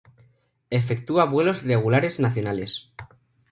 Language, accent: Spanish, España: Centro-Sur peninsular (Madrid, Toledo, Castilla-La Mancha)